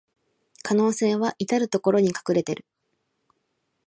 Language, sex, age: Japanese, female, 19-29